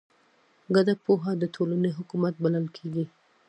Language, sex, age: Pashto, female, 19-29